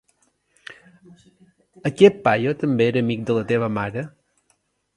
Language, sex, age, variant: Catalan, male, 50-59, Balear